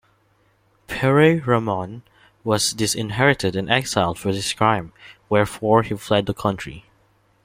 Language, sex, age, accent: English, male, 19-29, Filipino